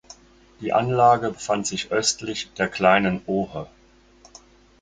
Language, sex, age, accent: German, male, 60-69, Deutschland Deutsch